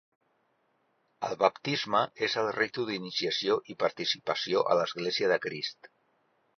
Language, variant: Catalan, Central